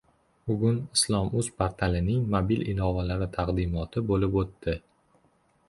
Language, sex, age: Uzbek, male, 19-29